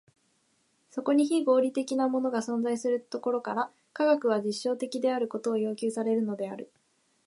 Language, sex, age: Japanese, female, 19-29